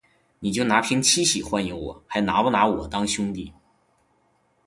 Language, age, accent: Chinese, 19-29, 出生地：吉林省